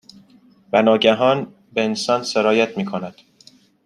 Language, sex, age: Persian, male, 19-29